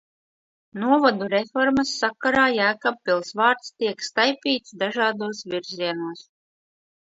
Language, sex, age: Latvian, female, 40-49